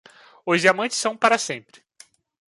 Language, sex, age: Portuguese, male, 19-29